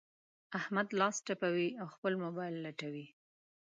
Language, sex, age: Pashto, female, 19-29